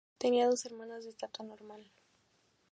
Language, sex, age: Spanish, female, 19-29